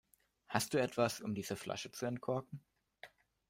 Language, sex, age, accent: German, male, under 19, Deutschland Deutsch